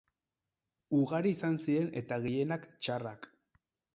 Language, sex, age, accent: Basque, male, 40-49, Erdialdekoa edo Nafarra (Gipuzkoa, Nafarroa)